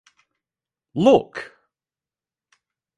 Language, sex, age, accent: English, male, 30-39, England English